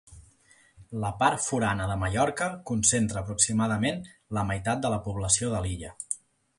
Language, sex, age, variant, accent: Catalan, male, 30-39, Central, central